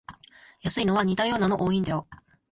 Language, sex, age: Japanese, male, 19-29